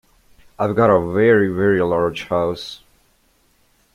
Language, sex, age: English, male, under 19